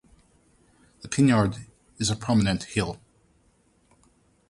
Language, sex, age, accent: English, male, 40-49, West Indies and Bermuda (Bahamas, Bermuda, Jamaica, Trinidad)